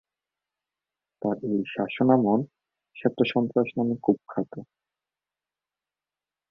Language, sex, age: Bengali, male, 19-29